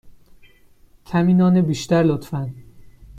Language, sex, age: Persian, male, 19-29